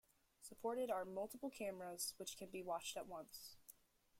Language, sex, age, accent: English, female, under 19, United States English